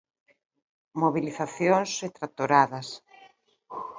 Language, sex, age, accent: Galician, female, 50-59, Normativo (estándar)